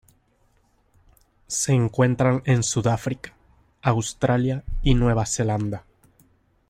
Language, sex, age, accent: Spanish, male, 19-29, América central